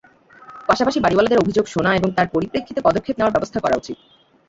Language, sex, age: Bengali, female, 19-29